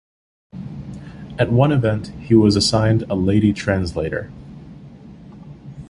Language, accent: English, United States English